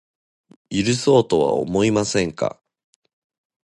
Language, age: Japanese, 19-29